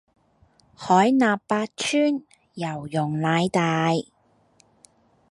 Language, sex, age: Cantonese, female, 30-39